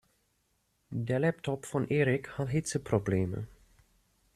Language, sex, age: German, male, 19-29